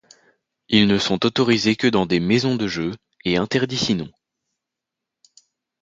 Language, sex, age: French, male, 50-59